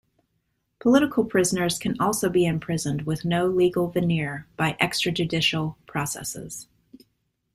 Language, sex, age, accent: English, female, 30-39, United States English